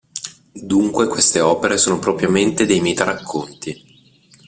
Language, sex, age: Italian, male, 30-39